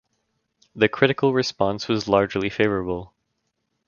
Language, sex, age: English, male, under 19